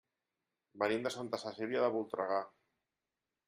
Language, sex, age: Catalan, male, 50-59